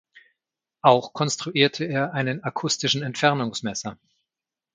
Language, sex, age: German, male, 40-49